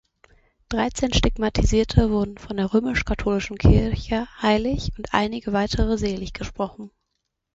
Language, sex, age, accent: German, female, 19-29, Deutschland Deutsch